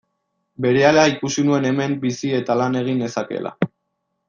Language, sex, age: Basque, male, 19-29